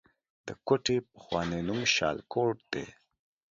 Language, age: Pashto, 30-39